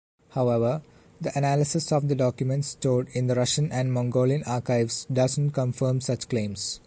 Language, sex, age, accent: English, male, under 19, India and South Asia (India, Pakistan, Sri Lanka)